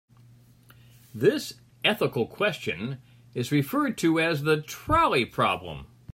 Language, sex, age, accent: English, male, 60-69, United States English